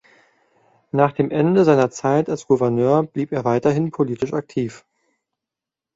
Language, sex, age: German, male, 19-29